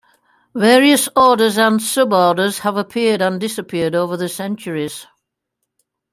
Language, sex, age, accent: English, female, 60-69, England English